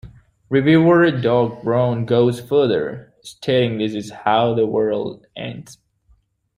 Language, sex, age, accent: English, male, 19-29, United States English